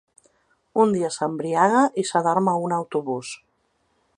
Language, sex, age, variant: Catalan, female, 40-49, Central